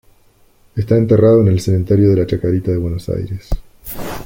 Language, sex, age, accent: Spanish, male, 30-39, Rioplatense: Argentina, Uruguay, este de Bolivia, Paraguay